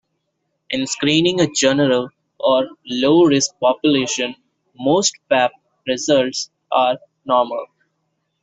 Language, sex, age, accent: English, male, under 19, India and South Asia (India, Pakistan, Sri Lanka)